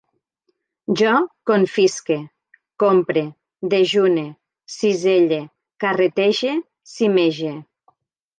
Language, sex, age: Catalan, female, 50-59